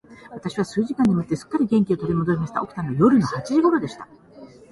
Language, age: Japanese, 60-69